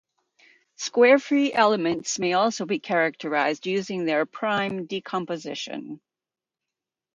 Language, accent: English, United States English